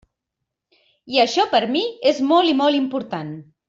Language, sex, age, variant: Catalan, female, 50-59, Central